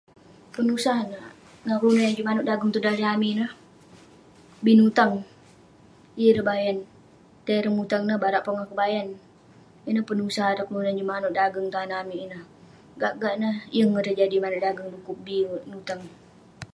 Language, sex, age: Western Penan, female, under 19